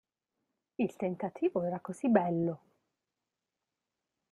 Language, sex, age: Italian, female, 40-49